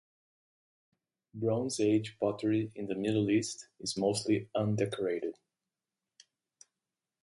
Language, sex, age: English, male, 40-49